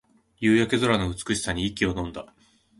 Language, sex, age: Japanese, male, 19-29